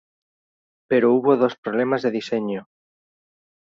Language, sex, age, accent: Spanish, male, 19-29, España: Centro-Sur peninsular (Madrid, Toledo, Castilla-La Mancha)